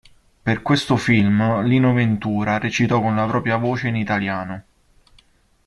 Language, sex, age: Italian, male, 19-29